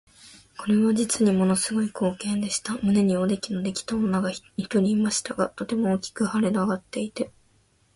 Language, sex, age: Japanese, female, under 19